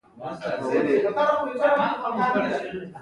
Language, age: Pashto, under 19